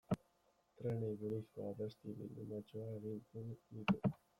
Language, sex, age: Basque, male, 19-29